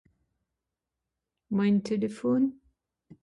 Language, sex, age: Swiss German, female, 60-69